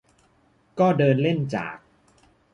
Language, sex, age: Thai, male, 40-49